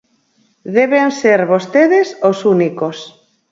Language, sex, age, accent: Galician, female, 50-59, Normativo (estándar)